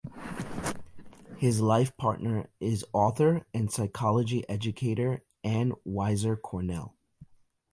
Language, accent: English, United States English